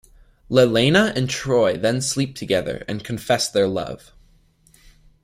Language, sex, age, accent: English, male, under 19, United States English